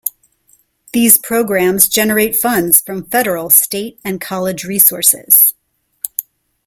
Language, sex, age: English, female, 40-49